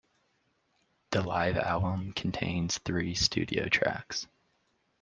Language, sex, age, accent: English, male, 19-29, United States English